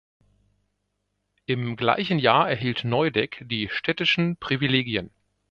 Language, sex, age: German, male, 40-49